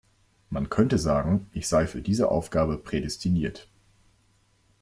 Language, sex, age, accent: German, male, 19-29, Deutschland Deutsch